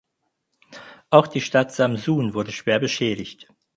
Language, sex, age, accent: German, male, 50-59, Deutschland Deutsch